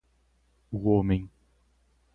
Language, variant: Portuguese, Portuguese (Brasil)